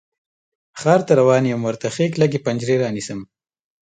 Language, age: Pashto, 19-29